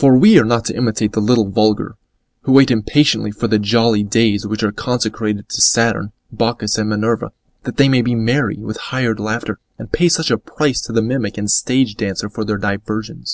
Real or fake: real